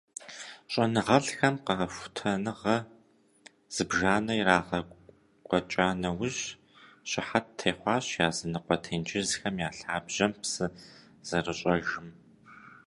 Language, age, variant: Kabardian, 19-29, Адыгэбзэ (Къэбэрдей, Кирил, псоми зэдай)